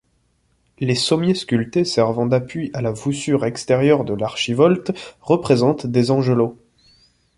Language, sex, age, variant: French, male, 30-39, Français de métropole